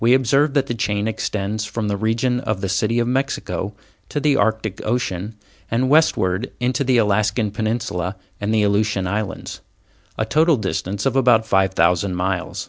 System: none